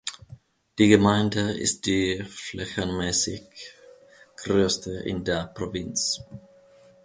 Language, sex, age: German, male, 30-39